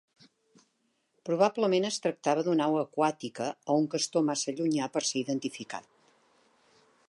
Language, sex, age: Catalan, female, 60-69